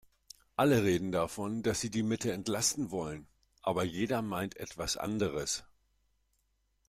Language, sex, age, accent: German, male, 60-69, Deutschland Deutsch